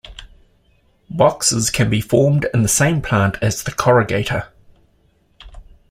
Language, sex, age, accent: English, male, 50-59, New Zealand English